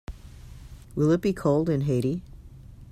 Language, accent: English, United States English